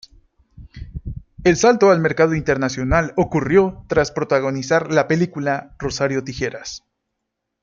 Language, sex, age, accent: Spanish, male, 19-29, México